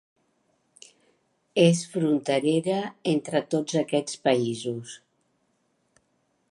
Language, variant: Catalan, Central